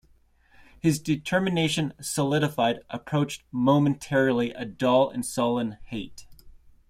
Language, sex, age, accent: English, male, 40-49, United States English